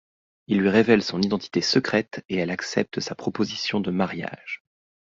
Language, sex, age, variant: French, male, 30-39, Français de métropole